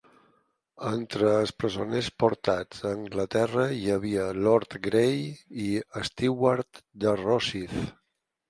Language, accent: Catalan, mallorquí